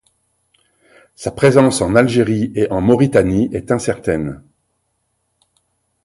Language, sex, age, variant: French, male, 60-69, Français de métropole